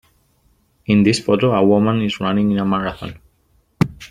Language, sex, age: English, male, 30-39